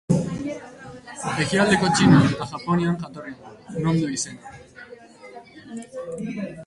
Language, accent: Basque, Mendebalekoa (Araba, Bizkaia, Gipuzkoako mendebaleko herri batzuk)